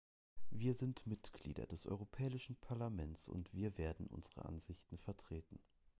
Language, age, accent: German, under 19, Deutschland Deutsch